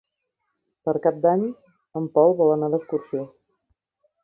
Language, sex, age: Catalan, female, 30-39